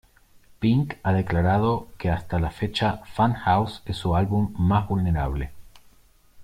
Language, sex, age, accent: Spanish, male, 30-39, Rioplatense: Argentina, Uruguay, este de Bolivia, Paraguay